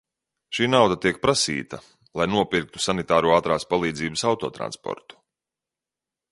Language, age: Latvian, 30-39